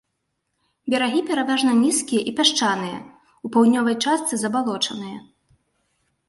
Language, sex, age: Belarusian, female, 30-39